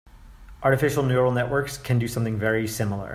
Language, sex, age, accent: English, male, 19-29, United States English